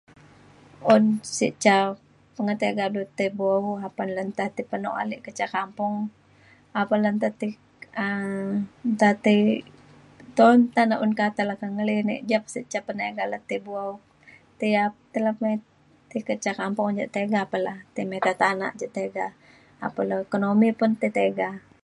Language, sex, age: Mainstream Kenyah, female, 40-49